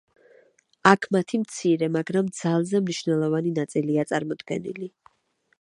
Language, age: Georgian, 30-39